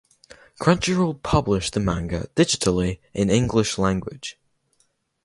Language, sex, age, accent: English, male, under 19, Scottish English